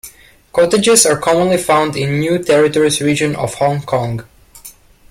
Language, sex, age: English, male, 19-29